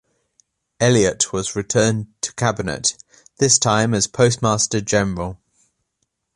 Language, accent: English, England English